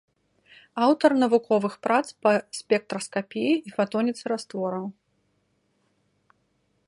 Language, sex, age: Belarusian, female, 30-39